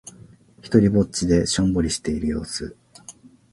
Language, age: Japanese, 19-29